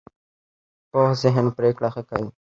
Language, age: Pashto, under 19